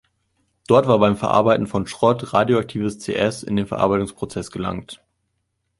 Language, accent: German, Deutschland Deutsch